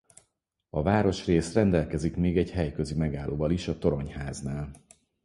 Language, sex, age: Hungarian, male, 40-49